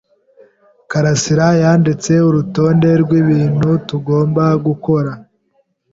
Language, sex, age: Kinyarwanda, male, 19-29